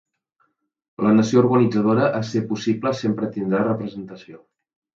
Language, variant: Catalan, Central